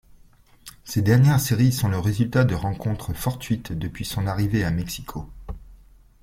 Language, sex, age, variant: French, male, 40-49, Français de métropole